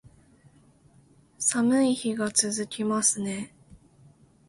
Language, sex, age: Japanese, female, 19-29